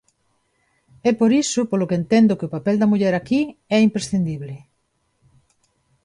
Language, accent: Galician, Neofalante